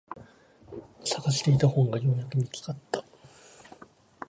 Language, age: Japanese, 19-29